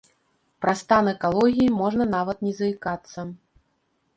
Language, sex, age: Belarusian, female, 40-49